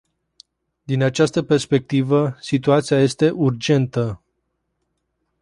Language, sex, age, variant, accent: Romanian, male, 19-29, Romanian-Romania, Muntenesc